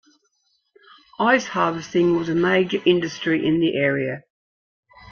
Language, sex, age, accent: English, female, 60-69, Australian English